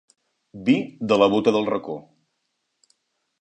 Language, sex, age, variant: Catalan, male, 40-49, Nord-Occidental